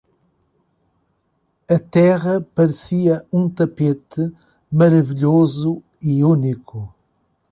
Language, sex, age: Portuguese, male, 40-49